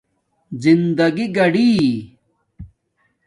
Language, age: Domaaki, 40-49